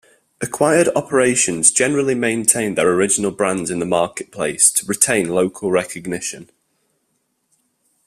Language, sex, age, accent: English, male, 19-29, England English